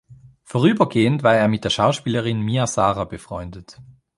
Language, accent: German, Schweizerdeutsch